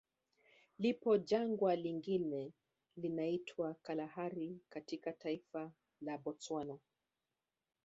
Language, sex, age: Swahili, female, 60-69